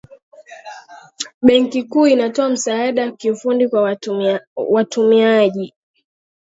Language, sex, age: Swahili, female, 19-29